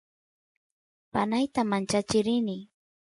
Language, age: Santiago del Estero Quichua, 30-39